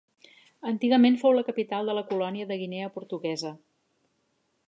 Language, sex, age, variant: Catalan, female, 50-59, Central